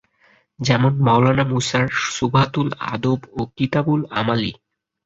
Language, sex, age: Bengali, male, 19-29